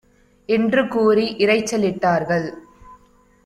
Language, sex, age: Tamil, female, 19-29